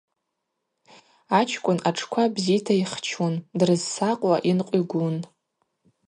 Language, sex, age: Abaza, female, 19-29